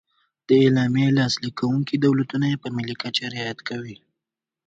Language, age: Pashto, 19-29